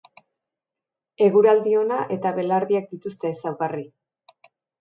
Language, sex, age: Basque, female, 40-49